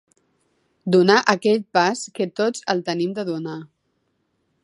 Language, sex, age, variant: Catalan, female, 40-49, Central